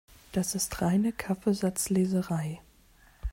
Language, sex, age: German, female, 30-39